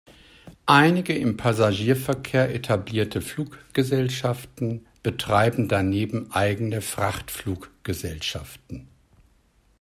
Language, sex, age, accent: German, male, 50-59, Deutschland Deutsch